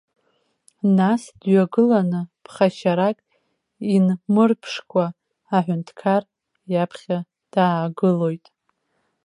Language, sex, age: Abkhazian, female, 19-29